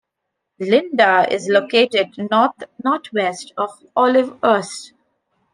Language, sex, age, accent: English, female, 19-29, India and South Asia (India, Pakistan, Sri Lanka)